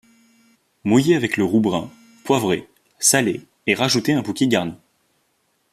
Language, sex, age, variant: French, male, 19-29, Français de métropole